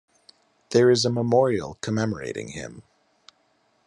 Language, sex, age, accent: English, male, 40-49, United States English